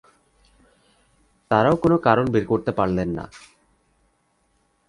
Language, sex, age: Bengali, male, 19-29